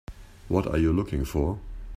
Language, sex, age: English, male, 50-59